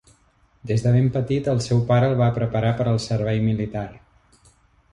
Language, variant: Catalan, Central